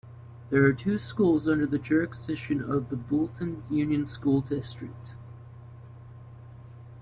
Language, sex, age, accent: English, female, 19-29, United States English